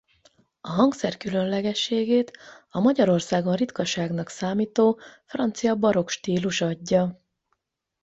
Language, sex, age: Hungarian, female, 50-59